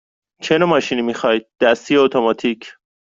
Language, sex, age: Persian, male, 30-39